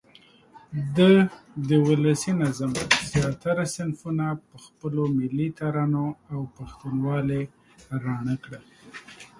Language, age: Pashto, 40-49